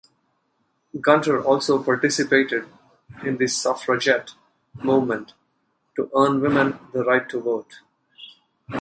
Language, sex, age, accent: English, male, 30-39, India and South Asia (India, Pakistan, Sri Lanka)